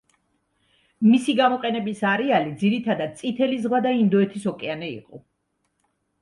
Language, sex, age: Georgian, female, 60-69